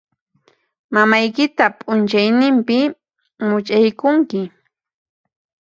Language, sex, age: Puno Quechua, female, 30-39